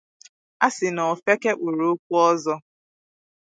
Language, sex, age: Igbo, female, 19-29